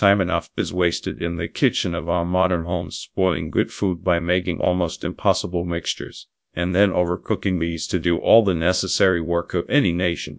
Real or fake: fake